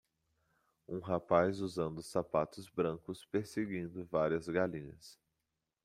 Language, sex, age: Portuguese, male, 30-39